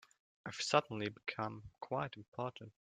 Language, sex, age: English, male, under 19